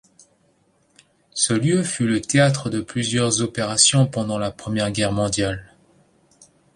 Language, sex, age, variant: French, male, 30-39, Français de métropole